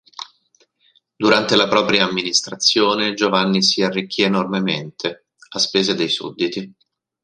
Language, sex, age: Italian, male, 30-39